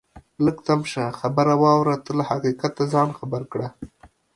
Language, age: Pashto, 19-29